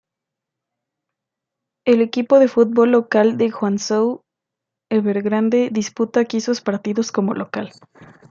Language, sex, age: Spanish, female, under 19